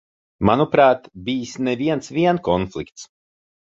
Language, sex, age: Latvian, male, 30-39